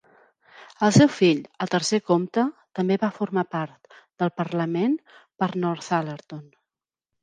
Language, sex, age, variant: Catalan, female, 40-49, Central